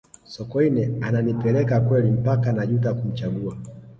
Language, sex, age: Swahili, male, 19-29